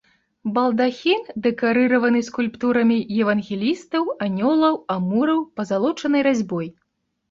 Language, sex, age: Belarusian, female, 19-29